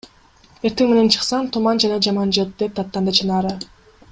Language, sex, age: Kyrgyz, female, 19-29